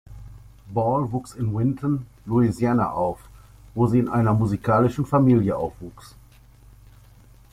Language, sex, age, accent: German, male, 50-59, Deutschland Deutsch